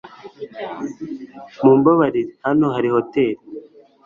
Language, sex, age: Kinyarwanda, female, under 19